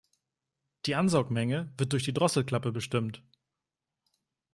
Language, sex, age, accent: German, male, 19-29, Deutschland Deutsch